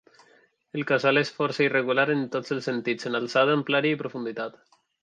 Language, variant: Catalan, Central